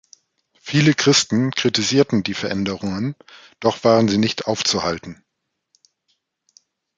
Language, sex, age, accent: German, male, 40-49, Deutschland Deutsch